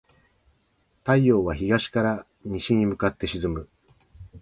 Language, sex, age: Japanese, male, 50-59